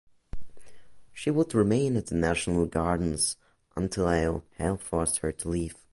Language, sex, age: English, male, under 19